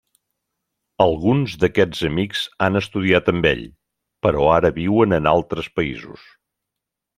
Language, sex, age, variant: Catalan, male, 60-69, Central